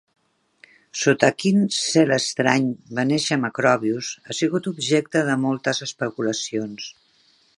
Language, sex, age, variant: Catalan, female, 50-59, Central